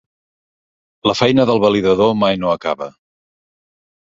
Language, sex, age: Catalan, male, 50-59